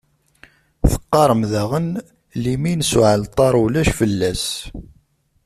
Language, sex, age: Kabyle, male, 30-39